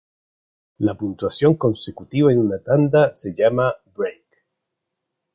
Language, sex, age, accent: Spanish, male, 40-49, Chileno: Chile, Cuyo